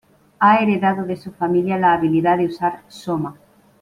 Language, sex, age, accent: Spanish, female, 50-59, España: Centro-Sur peninsular (Madrid, Toledo, Castilla-La Mancha)